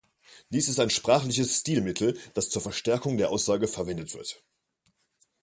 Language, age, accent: German, 40-49, Deutschland Deutsch